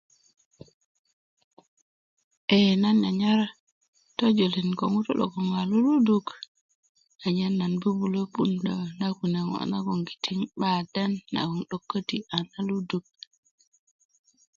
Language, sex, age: Kuku, female, 40-49